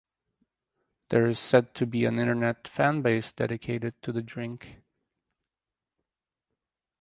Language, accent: English, United States English